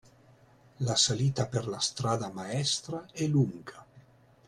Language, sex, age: Italian, male, 30-39